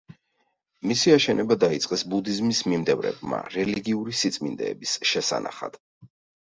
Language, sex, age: Georgian, male, 40-49